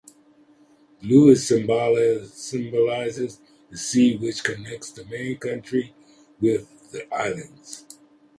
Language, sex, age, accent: English, male, 80-89, United States English